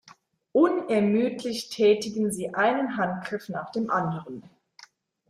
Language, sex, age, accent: German, female, 40-49, Deutschland Deutsch